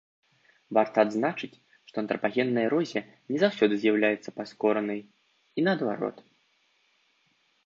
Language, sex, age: Belarusian, male, 19-29